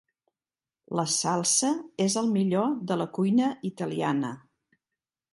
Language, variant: Catalan, Central